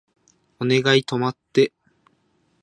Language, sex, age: Japanese, male, 19-29